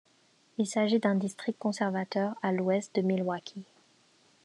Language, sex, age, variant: French, female, under 19, Français de métropole